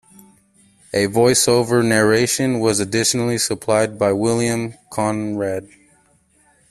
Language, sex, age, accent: English, male, 19-29, United States English